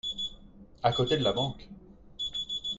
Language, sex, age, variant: French, male, 30-39, Français de métropole